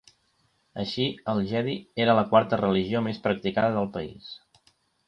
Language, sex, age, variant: Catalan, male, 40-49, Central